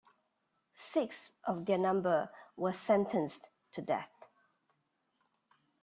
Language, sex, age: English, female, 30-39